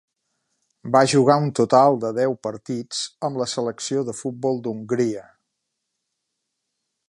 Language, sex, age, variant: Catalan, male, 50-59, Central